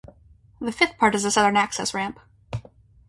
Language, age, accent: English, under 19, United States English